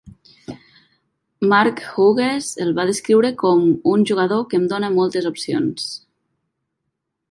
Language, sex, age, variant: Catalan, female, 30-39, Nord-Occidental